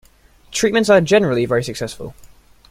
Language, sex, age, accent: English, male, under 19, England English